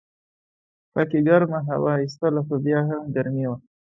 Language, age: Pashto, 19-29